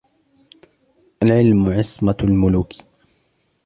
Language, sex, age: Arabic, male, 19-29